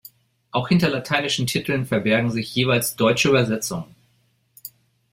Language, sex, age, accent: German, male, 40-49, Deutschland Deutsch